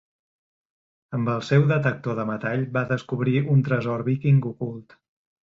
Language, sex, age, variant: Catalan, male, 50-59, Central